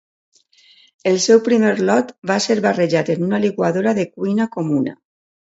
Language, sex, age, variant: Catalan, female, 50-59, Valencià meridional